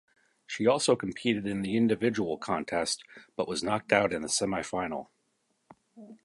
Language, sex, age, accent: English, male, 50-59, United States English